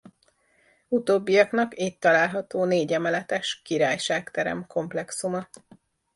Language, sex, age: Hungarian, female, 40-49